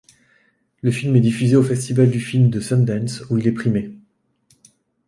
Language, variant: French, Français de métropole